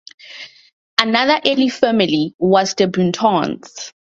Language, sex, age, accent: English, female, 30-39, Southern African (South Africa, Zimbabwe, Namibia)